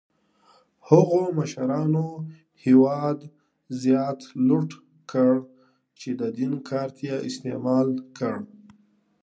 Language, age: Pashto, 30-39